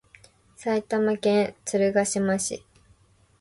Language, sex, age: Japanese, female, under 19